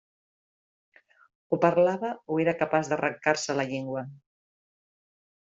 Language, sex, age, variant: Catalan, female, 40-49, Central